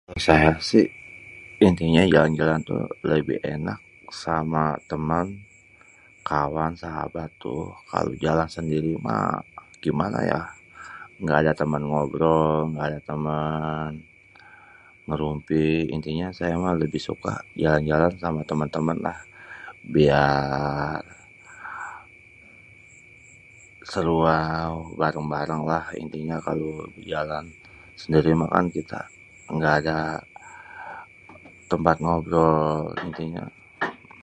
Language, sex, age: Betawi, male, 40-49